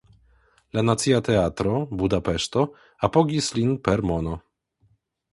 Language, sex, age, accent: Esperanto, male, 30-39, Internacia